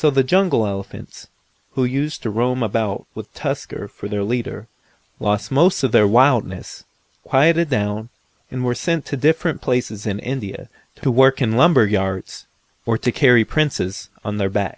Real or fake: real